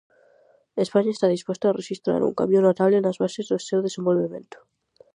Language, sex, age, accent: Galician, female, under 19, Atlántico (seseo e gheada)